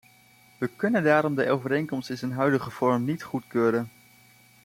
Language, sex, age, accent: Dutch, male, 19-29, Nederlands Nederlands